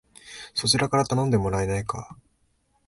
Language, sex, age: Japanese, male, 19-29